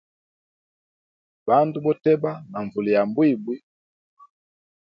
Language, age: Hemba, 40-49